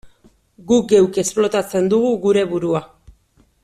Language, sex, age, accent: Basque, female, 40-49, Mendebalekoa (Araba, Bizkaia, Gipuzkoako mendebaleko herri batzuk)